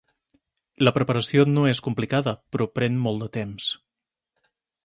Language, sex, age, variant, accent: Catalan, male, 40-49, Central, central